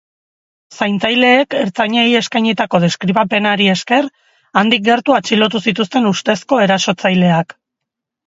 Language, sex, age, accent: Basque, female, 40-49, Erdialdekoa edo Nafarra (Gipuzkoa, Nafarroa)